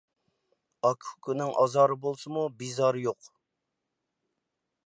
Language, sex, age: Uyghur, male, 40-49